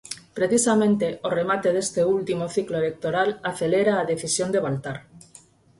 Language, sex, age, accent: Galician, female, 50-59, Normativo (estándar)